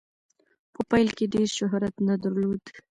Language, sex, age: Pashto, female, 19-29